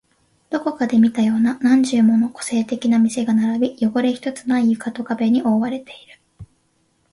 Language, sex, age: Japanese, female, 19-29